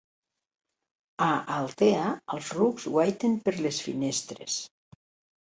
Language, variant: Catalan, Nord-Occidental